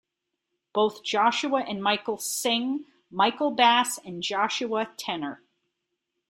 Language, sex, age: English, female, 50-59